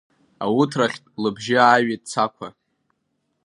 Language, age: Abkhazian, under 19